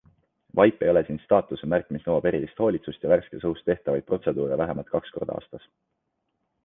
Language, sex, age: Estonian, male, 19-29